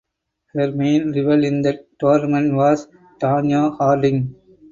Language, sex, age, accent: English, male, 30-39, India and South Asia (India, Pakistan, Sri Lanka)